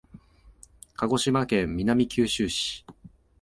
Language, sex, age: Japanese, male, 19-29